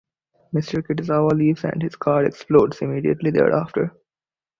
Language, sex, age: English, male, 19-29